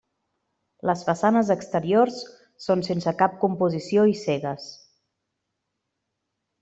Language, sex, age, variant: Catalan, female, 30-39, Nord-Occidental